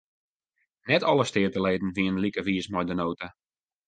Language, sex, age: Western Frisian, male, 19-29